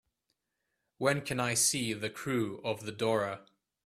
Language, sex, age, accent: English, male, 19-29, England English